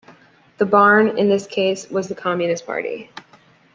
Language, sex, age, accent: English, female, 19-29, United States English